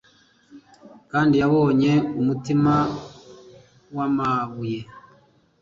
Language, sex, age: Kinyarwanda, male, 30-39